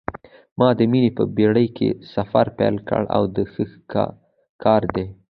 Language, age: Pashto, under 19